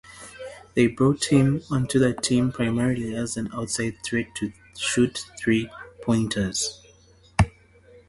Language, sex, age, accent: English, female, 19-29, England English; Southern African (South Africa, Zimbabwe, Namibia)